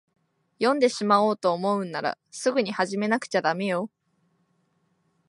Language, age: Japanese, 19-29